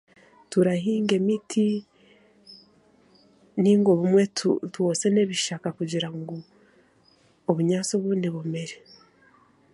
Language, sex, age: Chiga, female, 19-29